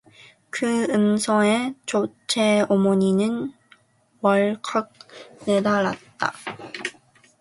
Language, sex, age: Korean, female, 19-29